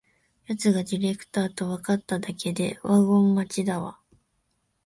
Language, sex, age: Japanese, female, 19-29